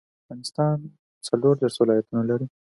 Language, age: Pashto, 19-29